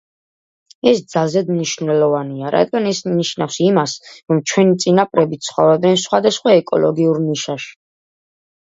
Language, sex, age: Georgian, male, under 19